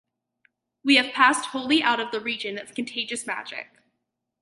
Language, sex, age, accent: English, female, under 19, United States English